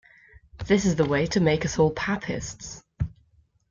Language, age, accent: English, 19-29, England English